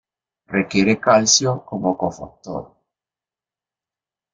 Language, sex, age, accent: Spanish, male, 40-49, América central